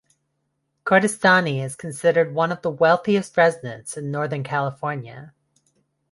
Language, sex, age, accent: English, female, 30-39, United States English